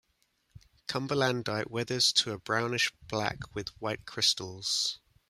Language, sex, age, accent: English, male, 30-39, England English